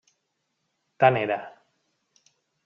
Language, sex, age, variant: Catalan, male, 30-39, Central